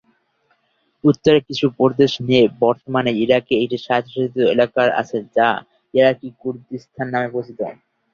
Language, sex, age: Bengali, male, 19-29